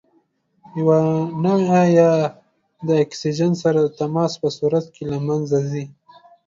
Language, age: Pashto, 19-29